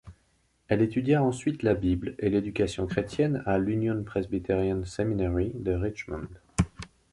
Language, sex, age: French, male, 40-49